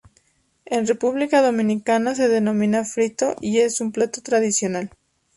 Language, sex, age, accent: Spanish, female, 19-29, México